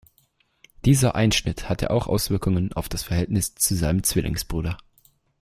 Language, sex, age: German, male, under 19